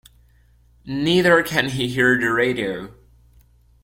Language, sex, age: English, male, under 19